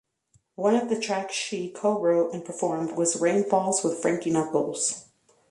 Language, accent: English, United States English